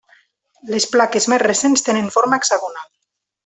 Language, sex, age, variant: Catalan, female, 30-39, Nord-Occidental